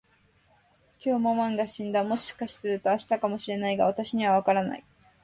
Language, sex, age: Japanese, female, under 19